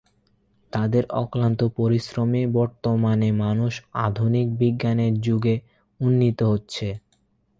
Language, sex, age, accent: Bengali, male, 19-29, Bengali; Bangla